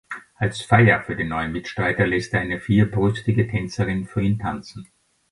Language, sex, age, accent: German, male, 60-69, Österreichisches Deutsch